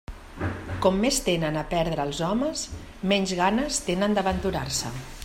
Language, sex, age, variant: Catalan, female, 50-59, Central